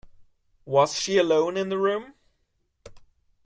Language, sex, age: English, male, 19-29